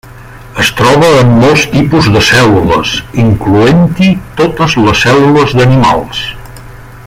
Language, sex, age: Catalan, male, 60-69